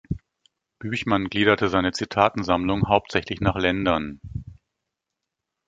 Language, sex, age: German, male, 50-59